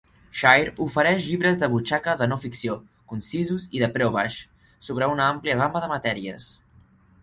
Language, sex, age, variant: Catalan, male, under 19, Central